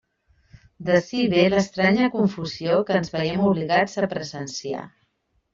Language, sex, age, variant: Catalan, female, 30-39, Central